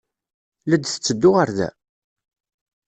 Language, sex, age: Kabyle, male, 30-39